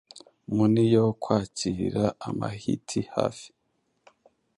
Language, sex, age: Kinyarwanda, male, 19-29